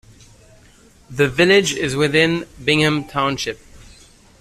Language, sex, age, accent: English, male, 30-39, Singaporean English